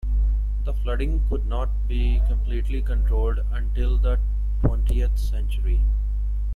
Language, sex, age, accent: English, male, 19-29, India and South Asia (India, Pakistan, Sri Lanka)